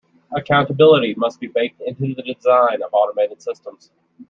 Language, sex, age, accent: English, male, 30-39, United States English